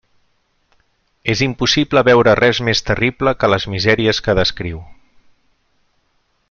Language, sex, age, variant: Catalan, male, 40-49, Central